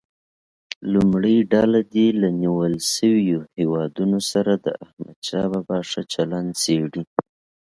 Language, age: Pashto, 19-29